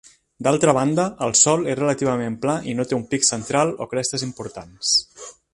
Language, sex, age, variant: Catalan, male, 19-29, Central